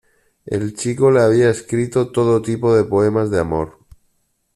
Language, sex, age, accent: Spanish, male, 40-49, España: Norte peninsular (Asturias, Castilla y León, Cantabria, País Vasco, Navarra, Aragón, La Rioja, Guadalajara, Cuenca)